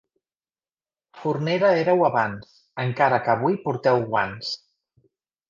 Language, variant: Catalan, Central